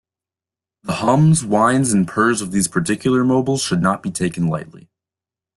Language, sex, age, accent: English, male, 19-29, United States English